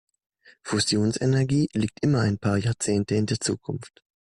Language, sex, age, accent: German, male, 19-29, Deutschland Deutsch